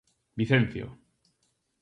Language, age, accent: Galician, 19-29, Atlántico (seseo e gheada)